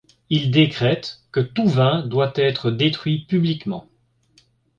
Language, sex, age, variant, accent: French, male, 50-59, Français d'Europe, Français de Belgique